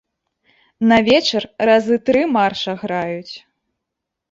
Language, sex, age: Belarusian, female, 19-29